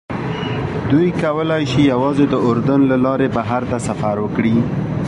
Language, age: Pashto, 19-29